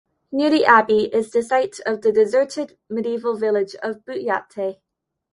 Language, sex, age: English, female, under 19